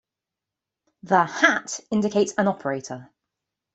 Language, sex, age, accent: English, female, 30-39, England English